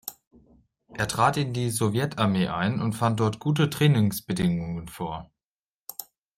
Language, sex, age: German, male, 19-29